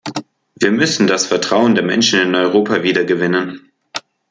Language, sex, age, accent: German, male, under 19, Deutschland Deutsch